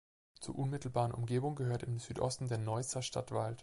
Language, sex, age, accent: German, male, 19-29, Deutschland Deutsch